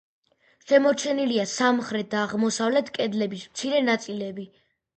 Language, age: Georgian, under 19